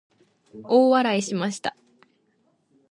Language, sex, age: Japanese, female, 19-29